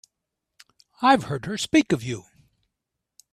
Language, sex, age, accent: English, male, 70-79, United States English